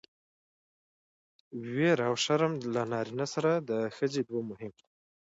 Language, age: Pashto, 19-29